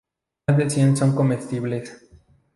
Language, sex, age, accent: Spanish, male, 19-29, México